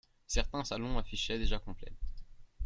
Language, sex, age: French, male, under 19